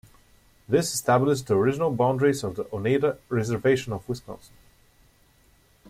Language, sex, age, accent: English, male, 19-29, United States English